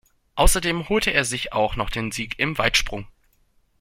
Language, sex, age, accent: German, male, 19-29, Deutschland Deutsch